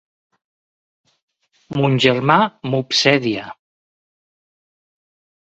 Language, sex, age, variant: Catalan, male, 60-69, Central